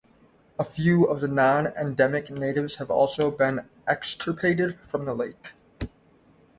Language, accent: English, United States English